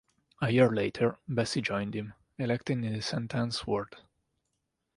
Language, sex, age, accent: English, male, 19-29, United States English